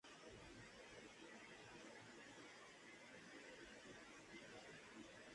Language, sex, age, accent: Spanish, male, 19-29, México